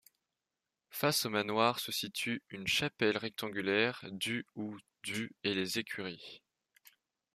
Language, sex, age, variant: French, male, under 19, Français de métropole